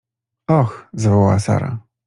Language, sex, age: Polish, male, 40-49